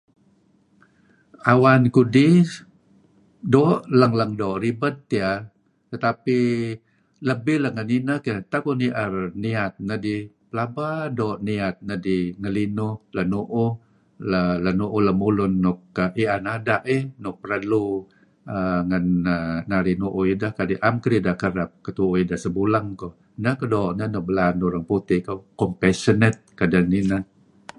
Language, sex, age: Kelabit, male, 70-79